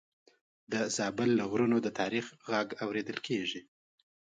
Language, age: Pashto, 30-39